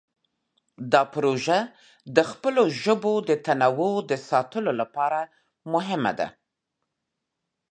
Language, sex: Pashto, female